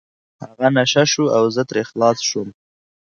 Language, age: Pashto, 19-29